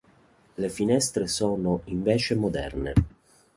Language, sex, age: Italian, male, 40-49